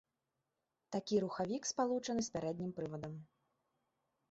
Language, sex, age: Belarusian, female, 19-29